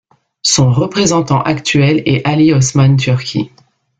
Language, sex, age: French, female, 40-49